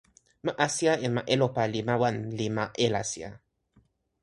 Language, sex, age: Toki Pona, male, 19-29